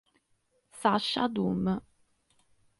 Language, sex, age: Italian, female, 30-39